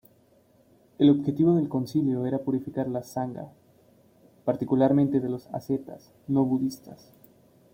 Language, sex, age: Spanish, male, 19-29